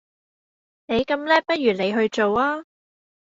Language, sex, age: Cantonese, female, 19-29